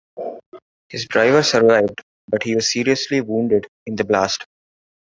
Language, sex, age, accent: English, male, 19-29, India and South Asia (India, Pakistan, Sri Lanka)